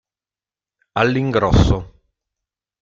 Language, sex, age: Italian, male, 50-59